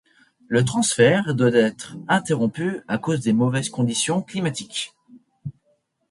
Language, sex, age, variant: French, male, 19-29, Français de métropole